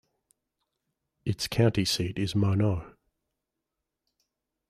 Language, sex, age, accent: English, male, 40-49, Australian English